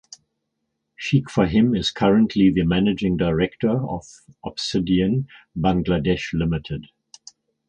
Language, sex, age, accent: English, male, 60-69, England English